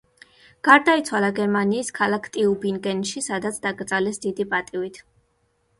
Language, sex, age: Georgian, female, 19-29